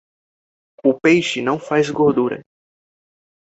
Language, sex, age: Portuguese, male, 19-29